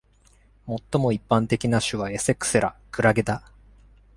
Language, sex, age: Japanese, male, 19-29